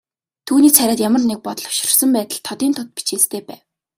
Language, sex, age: Mongolian, female, 19-29